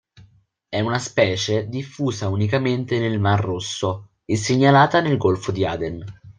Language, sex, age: Italian, male, 19-29